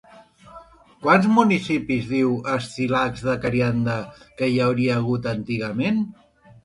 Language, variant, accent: Catalan, Central, central